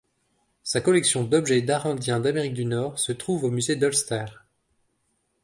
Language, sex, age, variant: French, male, 30-39, Français de métropole